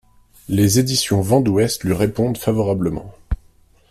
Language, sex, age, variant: French, male, 19-29, Français de métropole